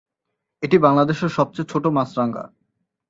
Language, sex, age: Bengali, male, 19-29